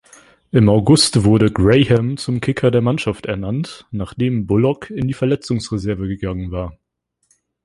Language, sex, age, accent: German, male, 19-29, Deutschland Deutsch